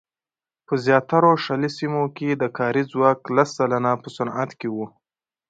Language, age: Pashto, 19-29